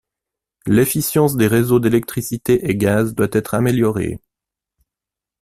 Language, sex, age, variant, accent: French, male, 40-49, Français d'Europe, Français de Suisse